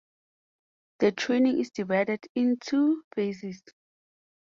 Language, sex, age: English, female, 19-29